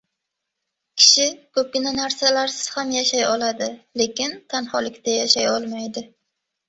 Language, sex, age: Uzbek, female, 19-29